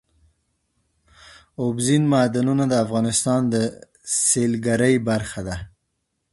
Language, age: Pashto, 30-39